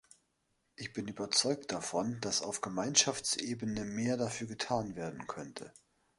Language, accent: German, Deutschland Deutsch